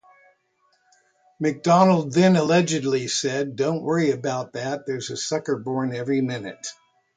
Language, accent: English, United States English